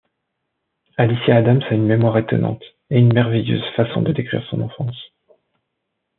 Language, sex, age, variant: French, male, 40-49, Français de métropole